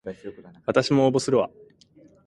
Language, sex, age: Japanese, male, 19-29